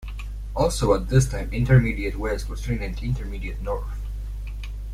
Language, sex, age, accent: English, male, under 19, United States English